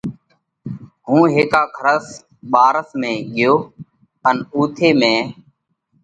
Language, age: Parkari Koli, 30-39